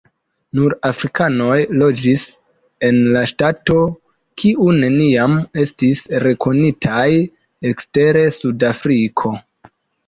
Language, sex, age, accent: Esperanto, male, 19-29, Internacia